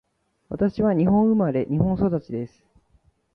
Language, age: Japanese, 19-29